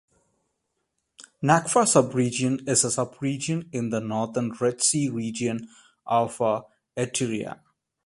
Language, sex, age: English, male, 19-29